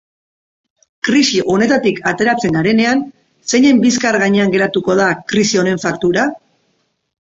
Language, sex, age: Basque, female, 40-49